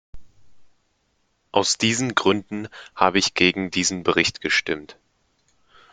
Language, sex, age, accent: German, male, under 19, Deutschland Deutsch